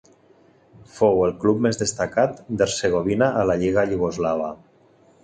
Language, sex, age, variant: Catalan, male, 40-49, Central